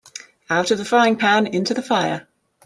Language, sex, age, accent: English, female, 30-39, England English